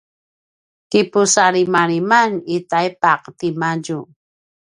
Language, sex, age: Paiwan, female, 50-59